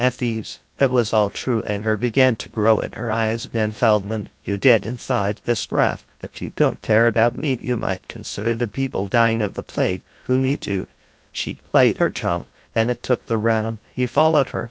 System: TTS, GlowTTS